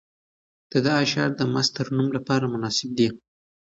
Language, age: Pashto, 19-29